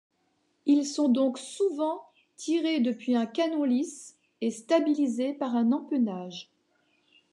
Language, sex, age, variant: French, female, 50-59, Français de métropole